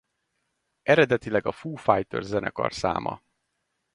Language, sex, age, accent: Hungarian, male, 30-39, budapesti